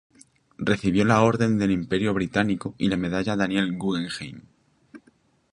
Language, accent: Spanish, España: Centro-Sur peninsular (Madrid, Toledo, Castilla-La Mancha)